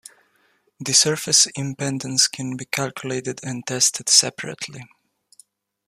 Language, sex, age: English, male, 19-29